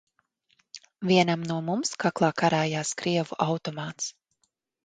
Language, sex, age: Latvian, female, 30-39